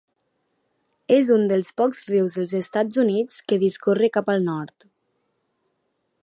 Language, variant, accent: Catalan, Nord-Occidental, central